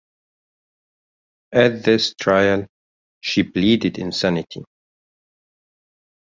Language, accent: English, Southern African (South Africa, Zimbabwe, Namibia)